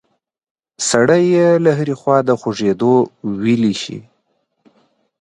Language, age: Pashto, 19-29